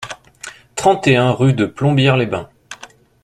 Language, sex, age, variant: French, male, 30-39, Français de métropole